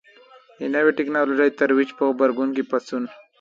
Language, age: Pashto, 19-29